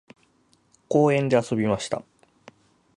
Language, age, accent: Japanese, 30-39, 標準